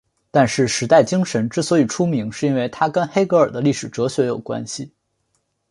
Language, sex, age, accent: Chinese, male, 19-29, 出生地：辽宁省